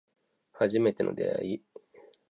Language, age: Japanese, 30-39